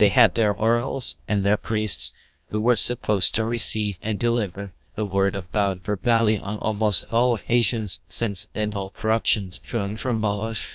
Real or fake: fake